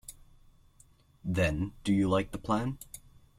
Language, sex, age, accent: English, male, under 19, Australian English